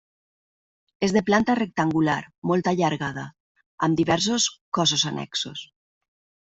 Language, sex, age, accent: Catalan, female, 40-49, valencià